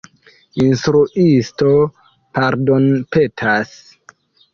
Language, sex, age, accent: Esperanto, male, 19-29, Internacia